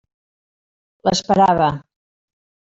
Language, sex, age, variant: Catalan, female, 60-69, Central